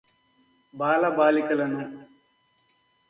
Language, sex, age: Telugu, male, 60-69